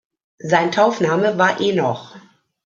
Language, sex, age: German, female, 50-59